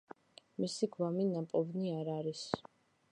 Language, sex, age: Georgian, female, under 19